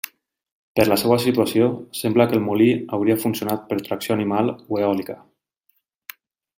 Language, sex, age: Catalan, male, 30-39